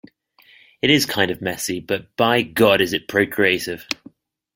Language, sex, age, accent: English, male, 30-39, England English